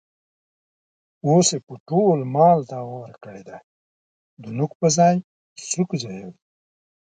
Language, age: Pashto, 60-69